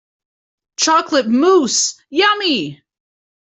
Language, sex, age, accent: English, female, 19-29, Canadian English